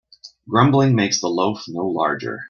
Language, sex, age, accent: English, male, 30-39, Canadian English